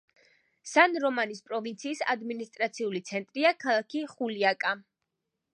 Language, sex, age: Georgian, female, 19-29